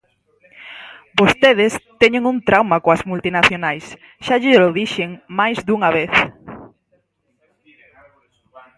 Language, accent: Galician, Normativo (estándar)